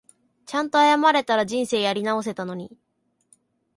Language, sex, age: Japanese, male, 19-29